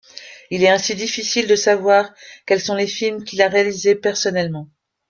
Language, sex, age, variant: French, female, 50-59, Français de métropole